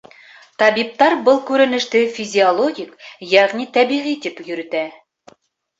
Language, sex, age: Bashkir, female, 30-39